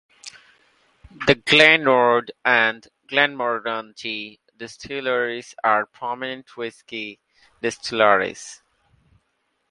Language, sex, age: English, male, 19-29